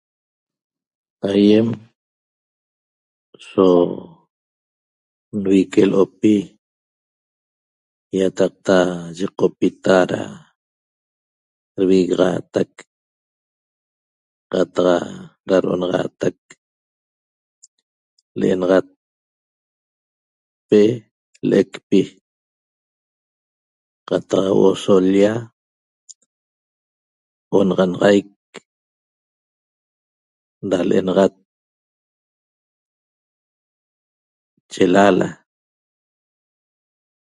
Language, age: Toba, 50-59